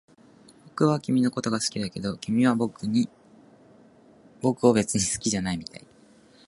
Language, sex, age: Japanese, male, 19-29